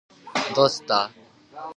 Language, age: Japanese, under 19